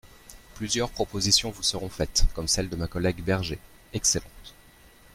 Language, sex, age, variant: French, male, 30-39, Français de métropole